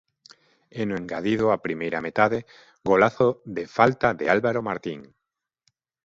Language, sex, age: Galician, male, 40-49